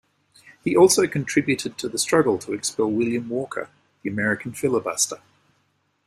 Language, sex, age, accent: English, male, 50-59, Australian English